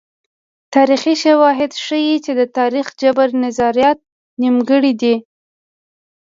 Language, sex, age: Pashto, female, 19-29